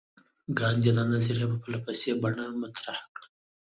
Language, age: Pashto, 19-29